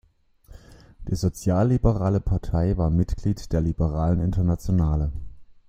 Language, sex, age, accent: German, male, 30-39, Deutschland Deutsch